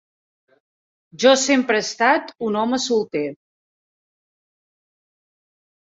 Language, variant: Catalan, Central